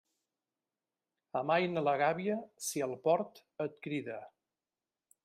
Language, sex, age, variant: Catalan, male, 50-59, Central